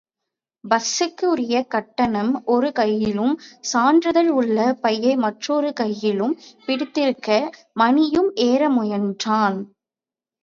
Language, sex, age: Tamil, female, 19-29